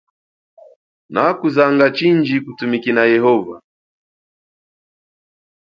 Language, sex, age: Chokwe, male, 40-49